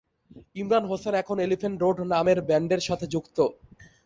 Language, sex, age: Bengali, male, 19-29